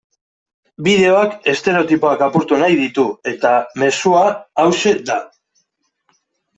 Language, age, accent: Basque, 30-39, Mendebalekoa (Araba, Bizkaia, Gipuzkoako mendebaleko herri batzuk)